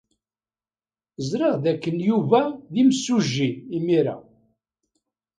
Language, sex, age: Kabyle, male, 70-79